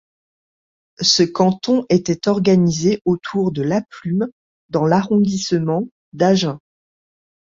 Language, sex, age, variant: French, female, 40-49, Français de métropole